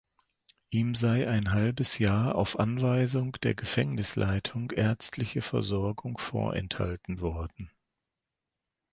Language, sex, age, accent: German, male, 50-59, Deutschland Deutsch